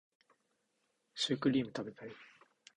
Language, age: Japanese, 19-29